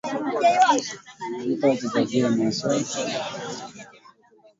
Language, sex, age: Swahili, male, 19-29